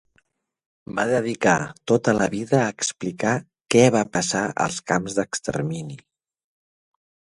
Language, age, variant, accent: Catalan, 40-49, Central, central